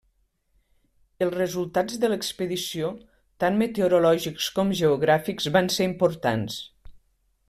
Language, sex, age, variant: Catalan, female, 50-59, Nord-Occidental